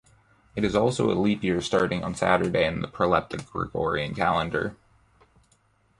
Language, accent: English, United States English